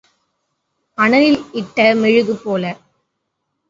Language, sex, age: Tamil, female, 19-29